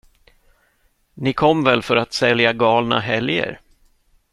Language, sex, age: Swedish, male, 50-59